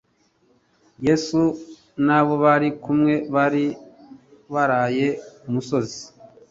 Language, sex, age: Kinyarwanda, male, 40-49